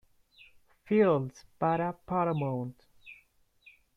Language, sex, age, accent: Spanish, male, 19-29, Andino-Pacífico: Colombia, Perú, Ecuador, oeste de Bolivia y Venezuela andina